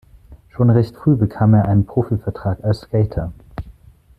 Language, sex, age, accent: German, male, 30-39, Deutschland Deutsch